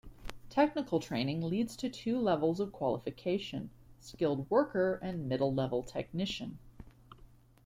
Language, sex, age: English, female, 19-29